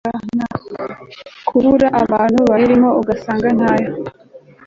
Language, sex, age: Kinyarwanda, female, 19-29